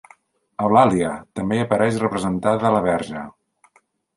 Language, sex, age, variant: Catalan, male, 40-49, Central